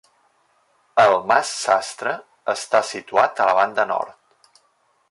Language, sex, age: Catalan, male, 50-59